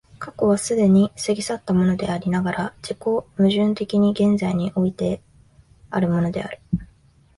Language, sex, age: Japanese, female, 19-29